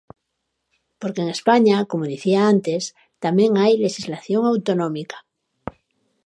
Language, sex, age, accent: Galician, female, 40-49, Oriental (común en zona oriental)